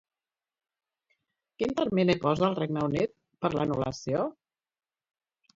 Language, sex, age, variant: Catalan, female, 50-59, Central